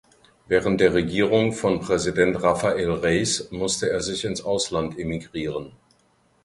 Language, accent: German, Deutschland Deutsch